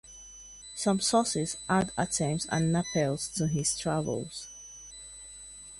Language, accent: English, England English